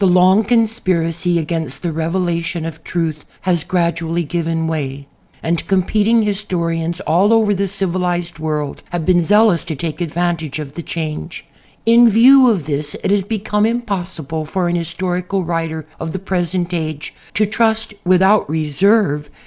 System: none